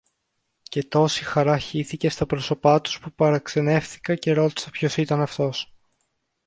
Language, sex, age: Greek, male, under 19